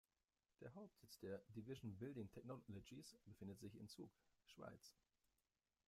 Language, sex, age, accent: German, male, 30-39, Deutschland Deutsch